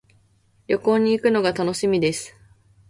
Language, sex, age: Japanese, female, 19-29